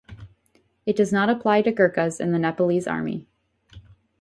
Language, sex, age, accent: English, female, 19-29, United States English